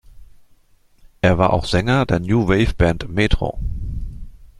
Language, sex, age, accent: German, male, 50-59, Deutschland Deutsch